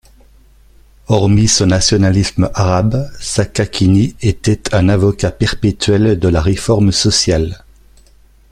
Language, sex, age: French, male, 50-59